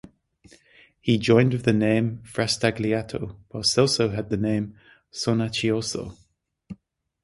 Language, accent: English, England English